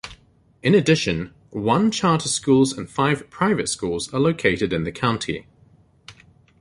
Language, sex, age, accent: English, male, 30-39, New Zealand English